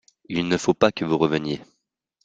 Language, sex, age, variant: French, male, 19-29, Français de métropole